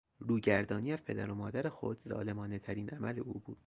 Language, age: Persian, 19-29